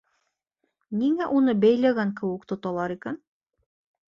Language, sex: Bashkir, female